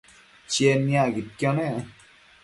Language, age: Matsés, 19-29